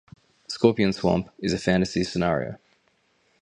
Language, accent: English, Australian English